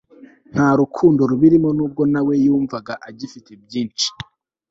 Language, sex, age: Kinyarwanda, male, 19-29